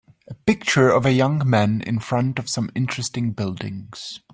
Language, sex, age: English, male, 30-39